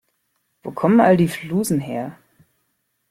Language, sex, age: German, female, 19-29